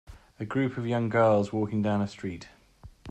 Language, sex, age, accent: English, male, 30-39, England English